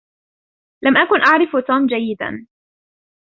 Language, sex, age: Arabic, female, 19-29